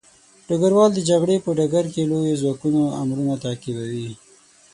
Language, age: Pashto, 19-29